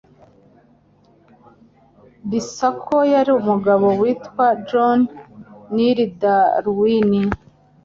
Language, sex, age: Kinyarwanda, male, 19-29